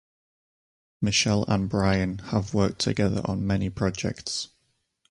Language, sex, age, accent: English, male, 30-39, England English